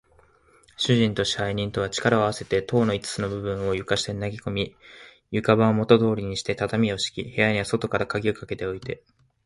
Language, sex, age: Japanese, male, 19-29